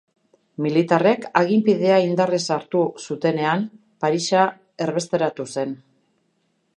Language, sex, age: Basque, female, 50-59